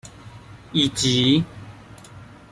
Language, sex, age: Chinese, male, 19-29